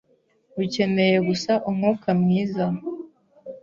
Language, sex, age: Kinyarwanda, female, 19-29